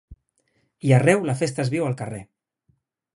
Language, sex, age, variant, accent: Catalan, male, 30-39, Nord-Occidental, nord-occidental